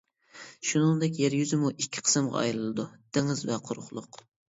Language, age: Uyghur, 19-29